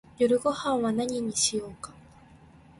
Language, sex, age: Japanese, female, 19-29